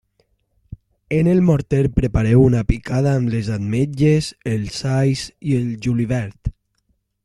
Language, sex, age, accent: Catalan, male, under 19, valencià